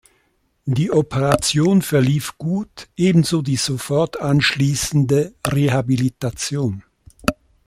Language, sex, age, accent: German, male, 70-79, Schweizerdeutsch